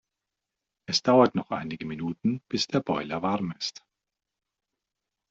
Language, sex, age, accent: German, male, 40-49, Deutschland Deutsch